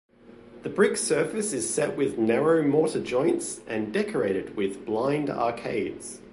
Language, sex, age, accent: English, male, 30-39, Australian English